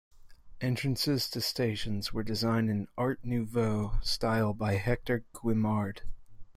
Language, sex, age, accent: English, male, 19-29, United States English